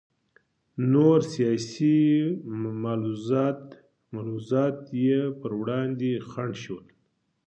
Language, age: Pashto, 40-49